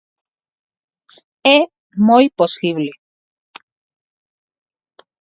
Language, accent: Galician, Normativo (estándar)